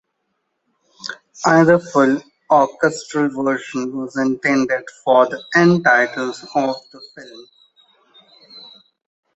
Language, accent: English, India and South Asia (India, Pakistan, Sri Lanka)